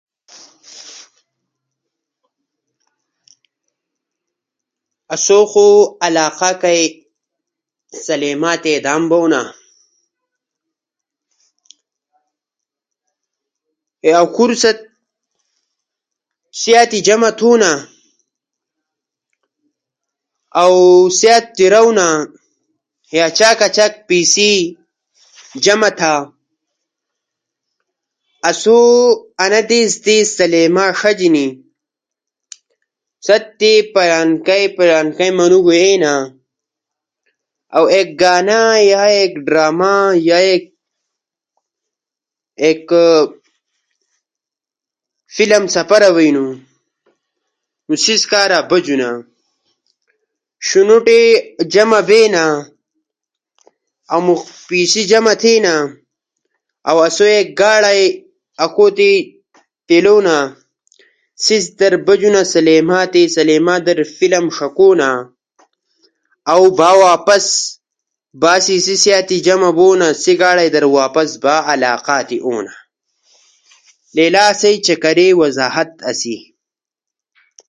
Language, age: Ushojo, under 19